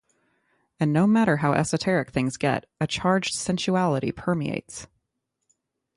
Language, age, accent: English, 30-39, United States English